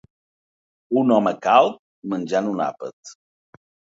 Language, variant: Catalan, Septentrional